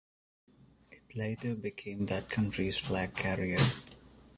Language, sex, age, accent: English, male, 19-29, India and South Asia (India, Pakistan, Sri Lanka)